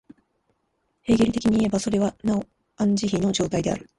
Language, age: Japanese, 19-29